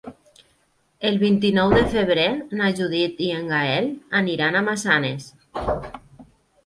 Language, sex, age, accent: Catalan, female, 30-39, valencià